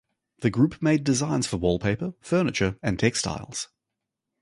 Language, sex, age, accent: English, male, 30-39, New Zealand English